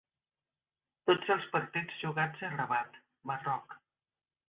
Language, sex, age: Catalan, female, 50-59